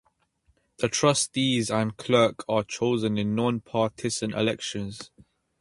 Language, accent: English, England English